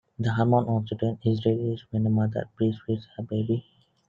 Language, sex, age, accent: English, male, 19-29, India and South Asia (India, Pakistan, Sri Lanka)